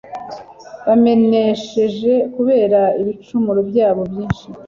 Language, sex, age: Kinyarwanda, female, 30-39